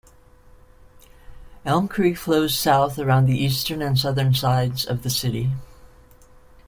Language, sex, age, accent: English, female, 60-69, United States English